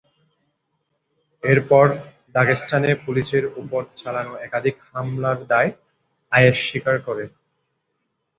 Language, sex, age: Bengali, female, 19-29